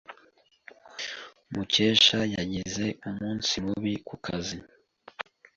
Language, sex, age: Kinyarwanda, male, 19-29